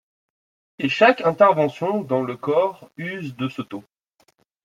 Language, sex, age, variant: French, male, 19-29, Français de métropole